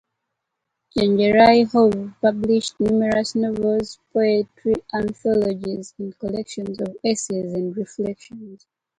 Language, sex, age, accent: English, female, 19-29, United States English